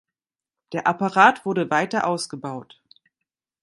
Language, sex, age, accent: German, female, 50-59, Deutschland Deutsch